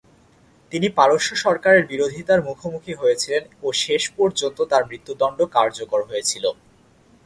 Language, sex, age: Bengali, male, under 19